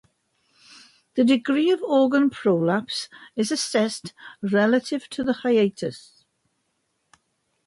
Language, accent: English, Welsh English